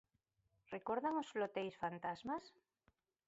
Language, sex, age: Galician, female, 40-49